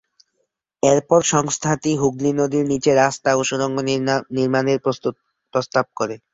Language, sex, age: Bengali, male, under 19